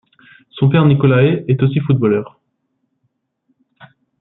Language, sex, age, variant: French, male, 19-29, Français de métropole